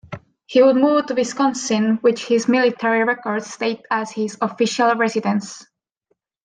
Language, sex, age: English, female, 19-29